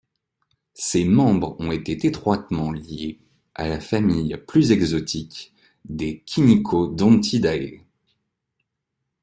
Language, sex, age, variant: French, male, 30-39, Français de métropole